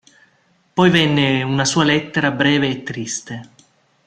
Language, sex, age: Italian, male, 30-39